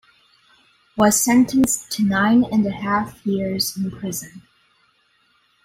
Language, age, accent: English, 19-29, United States English